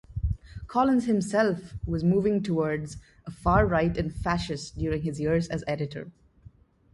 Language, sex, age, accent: English, female, 19-29, India and South Asia (India, Pakistan, Sri Lanka)